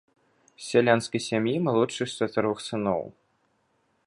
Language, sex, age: Belarusian, male, under 19